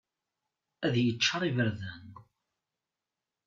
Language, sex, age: Kabyle, male, 19-29